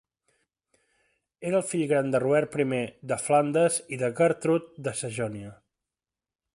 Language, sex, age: Catalan, male, 30-39